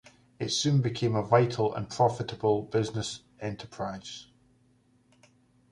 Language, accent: English, Scottish English